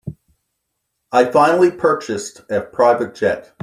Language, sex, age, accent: English, male, 50-59, United States English